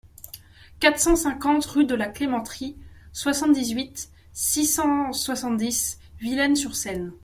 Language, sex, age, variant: French, female, 19-29, Français de métropole